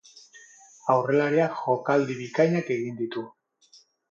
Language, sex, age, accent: Basque, male, 40-49, Mendebalekoa (Araba, Bizkaia, Gipuzkoako mendebaleko herri batzuk)